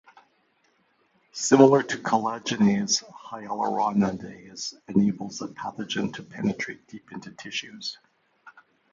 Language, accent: English, Canadian English